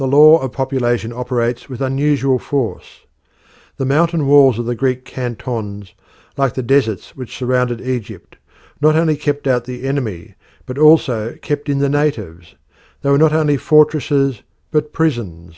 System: none